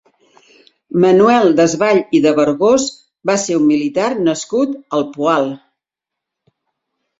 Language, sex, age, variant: Catalan, female, 70-79, Central